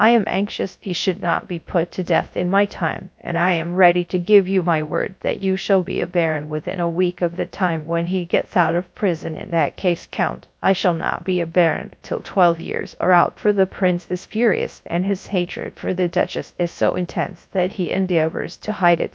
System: TTS, GradTTS